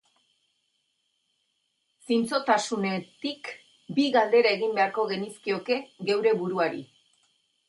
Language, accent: Basque, Erdialdekoa edo Nafarra (Gipuzkoa, Nafarroa)